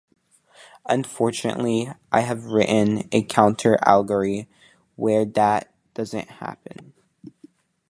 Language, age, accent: English, under 19, United States English